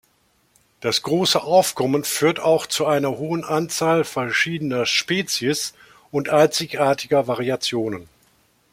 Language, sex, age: German, male, 60-69